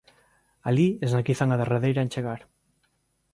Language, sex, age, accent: Galician, male, 30-39, Normativo (estándar)